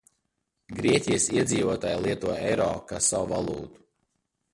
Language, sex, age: Latvian, male, 19-29